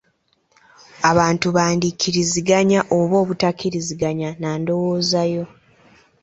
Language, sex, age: Ganda, female, 19-29